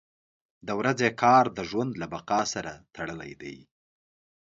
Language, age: Pashto, 50-59